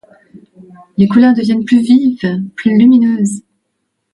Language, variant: French, Français de métropole